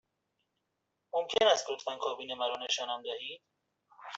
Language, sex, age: Persian, male, 30-39